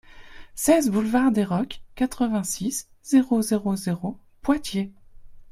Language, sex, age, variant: French, female, 19-29, Français de métropole